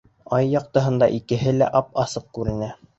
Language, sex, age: Bashkir, male, 19-29